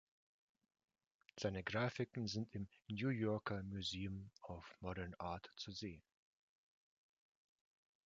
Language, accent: German, Russisch Deutsch